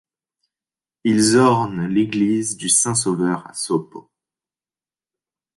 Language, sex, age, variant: French, male, 19-29, Français de métropole